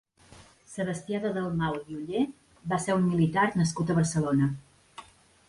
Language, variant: Catalan, Central